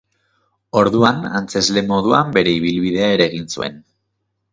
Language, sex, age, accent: Basque, male, 30-39, Mendebalekoa (Araba, Bizkaia, Gipuzkoako mendebaleko herri batzuk)